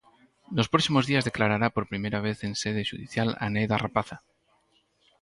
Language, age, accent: Galician, 30-39, Normativo (estándar)